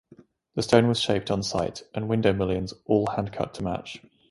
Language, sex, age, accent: English, male, 19-29, England English